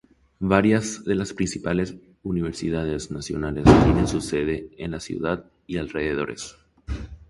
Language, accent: Spanish, Rioplatense: Argentina, Uruguay, este de Bolivia, Paraguay